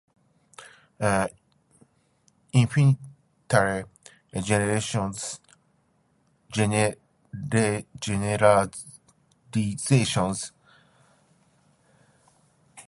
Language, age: English, 50-59